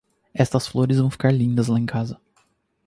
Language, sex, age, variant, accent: Portuguese, male, 19-29, Portuguese (Brasil), Paulista